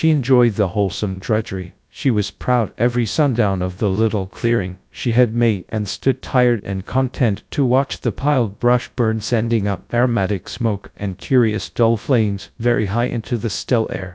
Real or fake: fake